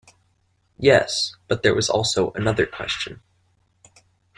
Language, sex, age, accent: English, male, under 19, United States English